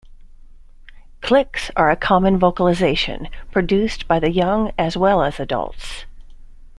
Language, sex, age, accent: English, female, 50-59, United States English